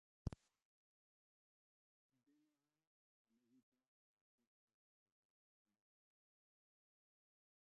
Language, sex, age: Basque, male, 40-49